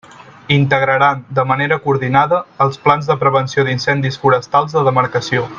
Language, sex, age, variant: Catalan, male, 19-29, Central